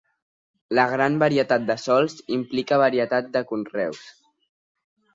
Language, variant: Catalan, Central